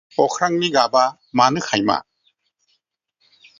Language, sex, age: Bodo, female, 40-49